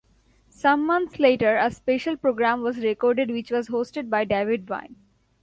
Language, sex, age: English, female, 19-29